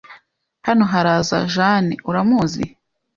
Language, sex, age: Kinyarwanda, female, 19-29